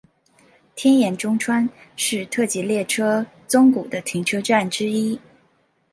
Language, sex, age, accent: Chinese, female, 19-29, 出生地：黑龙江省